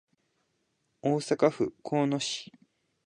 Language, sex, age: Japanese, male, 19-29